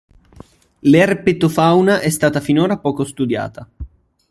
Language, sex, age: Italian, male, 19-29